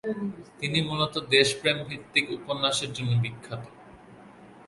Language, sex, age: Bengali, male, under 19